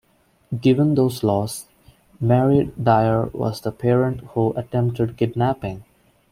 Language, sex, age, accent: English, male, 19-29, India and South Asia (India, Pakistan, Sri Lanka)